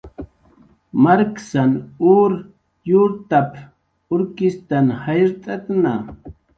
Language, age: Jaqaru, 40-49